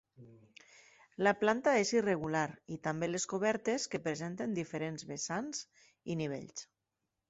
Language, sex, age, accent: Catalan, female, 40-49, valencià; Tortosí